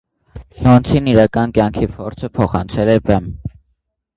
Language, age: Armenian, 19-29